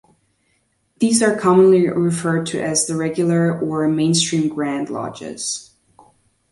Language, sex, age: English, female, 19-29